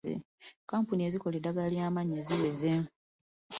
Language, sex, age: Ganda, female, 30-39